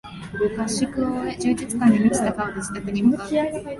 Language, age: Japanese, 19-29